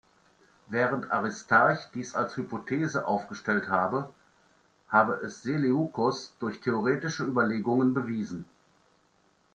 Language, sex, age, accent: German, male, 50-59, Deutschland Deutsch